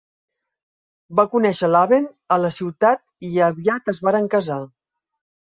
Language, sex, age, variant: Catalan, male, 40-49, Central